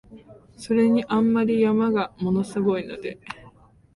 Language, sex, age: Japanese, female, 19-29